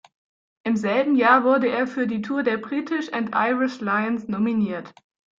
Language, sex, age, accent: German, female, 19-29, Deutschland Deutsch